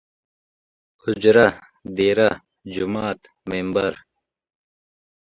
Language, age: Pashto, 19-29